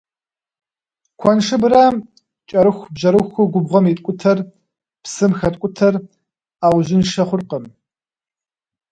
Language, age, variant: Kabardian, 30-39, Адыгэбзэ (Къэбэрдей, Кирил, псоми зэдай)